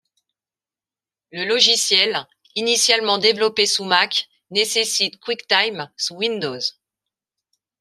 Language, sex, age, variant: French, female, 40-49, Français de métropole